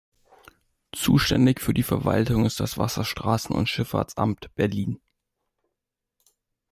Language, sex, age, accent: German, male, 19-29, Deutschland Deutsch